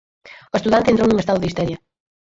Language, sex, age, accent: Galician, female, 19-29, Atlántico (seseo e gheada)